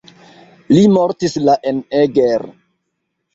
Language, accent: Esperanto, Internacia